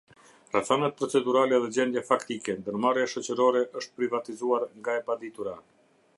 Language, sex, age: Albanian, male, 50-59